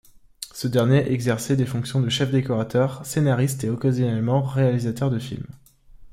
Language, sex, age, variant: French, male, 19-29, Français de métropole